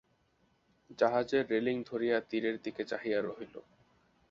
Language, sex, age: Bengali, male, 19-29